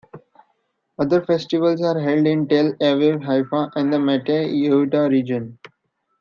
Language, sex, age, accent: English, male, 19-29, India and South Asia (India, Pakistan, Sri Lanka)